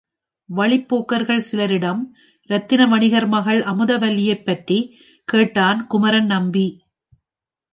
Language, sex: Tamil, female